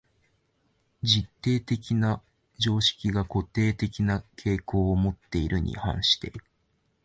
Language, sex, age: Japanese, male, 19-29